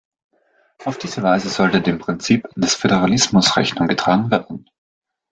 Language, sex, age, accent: German, male, 19-29, Österreichisches Deutsch